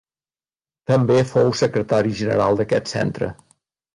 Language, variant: Catalan, Nord-Occidental